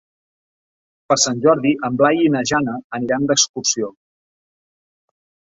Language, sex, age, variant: Catalan, male, 40-49, Central